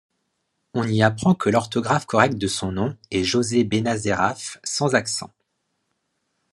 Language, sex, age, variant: French, male, 19-29, Français de métropole